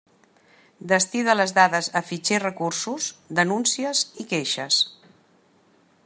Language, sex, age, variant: Catalan, female, 60-69, Central